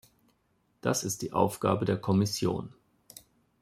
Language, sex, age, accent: German, male, 40-49, Deutschland Deutsch